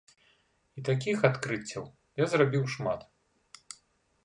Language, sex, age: Belarusian, male, 50-59